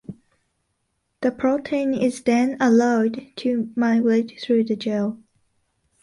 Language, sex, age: English, female, 19-29